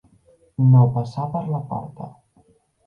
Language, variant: Catalan, Balear